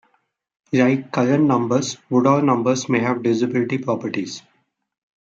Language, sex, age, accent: English, male, 40-49, India and South Asia (India, Pakistan, Sri Lanka)